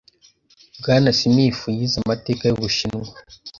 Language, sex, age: Kinyarwanda, male, under 19